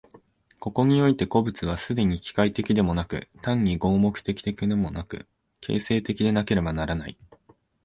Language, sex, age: Japanese, male, 19-29